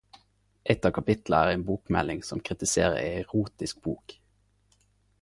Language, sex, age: Norwegian Nynorsk, male, 19-29